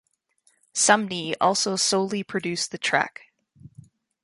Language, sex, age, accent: English, female, 19-29, Canadian English